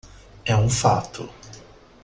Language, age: Portuguese, 30-39